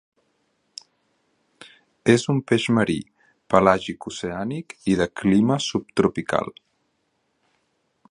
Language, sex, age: Catalan, male, 30-39